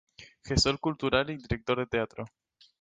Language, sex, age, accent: Spanish, male, 19-29, España: Islas Canarias